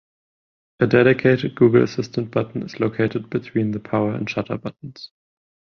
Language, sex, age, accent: English, male, 19-29, German